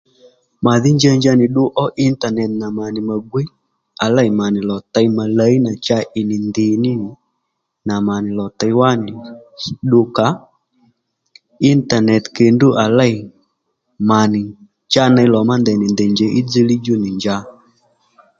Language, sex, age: Lendu, male, 30-39